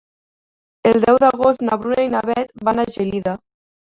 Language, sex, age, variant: Catalan, female, under 19, Nord-Occidental